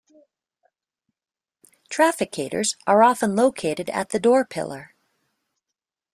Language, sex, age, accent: English, female, 40-49, United States English